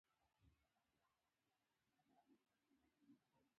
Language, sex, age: Pashto, female, 19-29